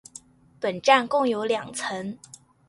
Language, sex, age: Chinese, female, 19-29